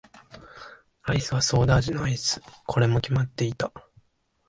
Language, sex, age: Japanese, male, 19-29